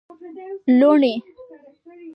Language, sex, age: Pashto, female, under 19